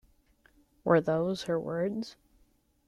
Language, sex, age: English, male, 19-29